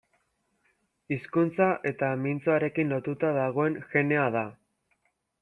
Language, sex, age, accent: Basque, male, under 19, Mendebalekoa (Araba, Bizkaia, Gipuzkoako mendebaleko herri batzuk)